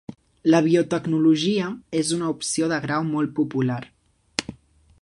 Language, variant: Catalan, Central